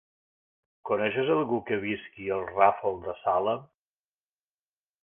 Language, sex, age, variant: Catalan, male, 50-59, Balear